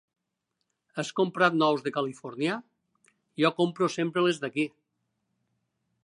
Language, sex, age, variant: Catalan, male, 60-69, Nord-Occidental